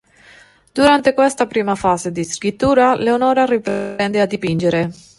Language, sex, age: Italian, female, 30-39